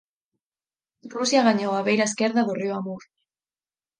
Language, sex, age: Galician, female, 19-29